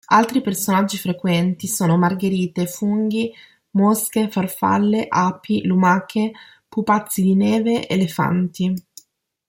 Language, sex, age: Italian, female, 30-39